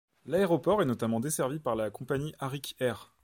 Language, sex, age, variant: French, male, 19-29, Français de métropole